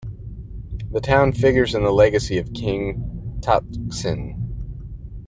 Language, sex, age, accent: English, male, 30-39, United States English